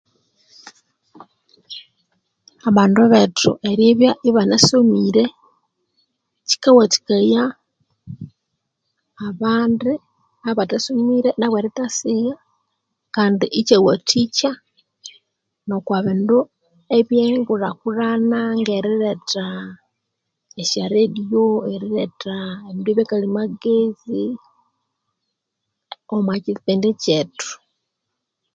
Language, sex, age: Konzo, female, 40-49